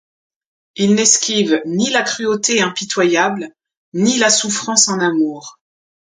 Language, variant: French, Français de métropole